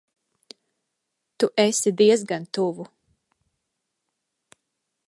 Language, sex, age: Latvian, female, 19-29